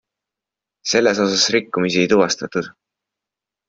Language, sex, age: Estonian, male, 19-29